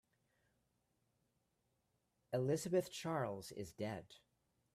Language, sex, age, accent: English, female, 30-39, United States English